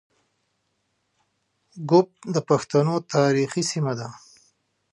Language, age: Pashto, 30-39